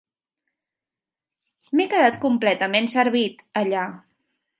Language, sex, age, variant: Catalan, female, 19-29, Central